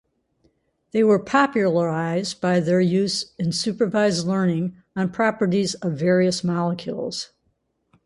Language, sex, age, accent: English, female, 60-69, United States English